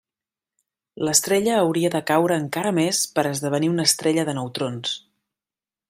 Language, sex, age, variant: Catalan, female, 30-39, Central